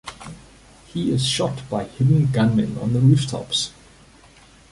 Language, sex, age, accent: English, male, 30-39, Southern African (South Africa, Zimbabwe, Namibia)